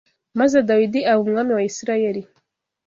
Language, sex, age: Kinyarwanda, female, 30-39